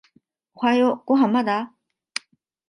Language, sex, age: Japanese, female, 40-49